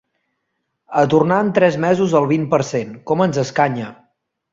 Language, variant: Catalan, Central